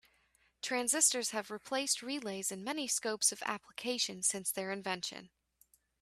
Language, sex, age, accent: English, female, 19-29, United States English